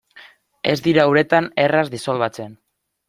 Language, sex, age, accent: Basque, male, 19-29, Mendebalekoa (Araba, Bizkaia, Gipuzkoako mendebaleko herri batzuk)